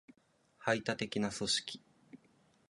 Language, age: Japanese, 19-29